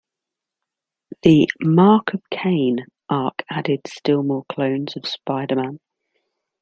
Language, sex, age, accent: English, female, 30-39, England English